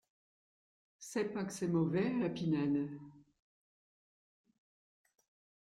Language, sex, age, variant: French, female, 60-69, Français de métropole